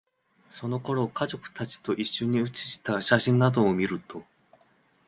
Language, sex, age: Japanese, male, 19-29